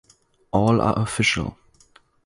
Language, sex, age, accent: English, male, under 19, German English